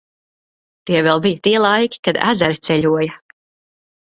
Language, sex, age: Latvian, female, 30-39